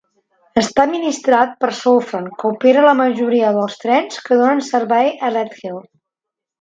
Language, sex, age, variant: Catalan, female, 50-59, Central